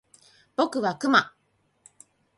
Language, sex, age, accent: Japanese, female, 40-49, 標準語